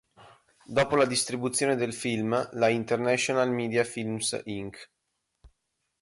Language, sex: Italian, male